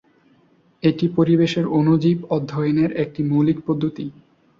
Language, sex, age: Bengali, male, 19-29